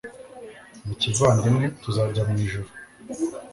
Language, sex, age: Kinyarwanda, male, 19-29